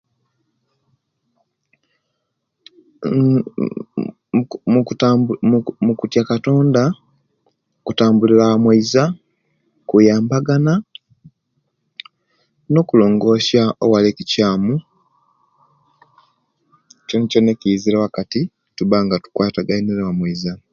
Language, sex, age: Kenyi, male, 40-49